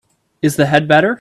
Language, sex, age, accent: English, female, under 19, United States English